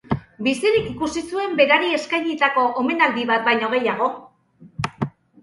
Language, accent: Basque, Erdialdekoa edo Nafarra (Gipuzkoa, Nafarroa)